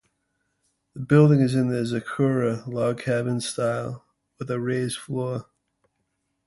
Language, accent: English, United States English